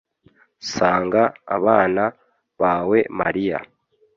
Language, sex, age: Kinyarwanda, male, 30-39